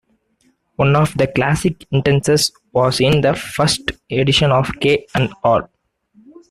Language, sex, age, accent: English, male, 19-29, United States English